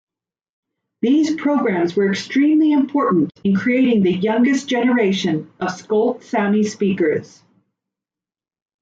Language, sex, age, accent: English, female, 40-49, Canadian English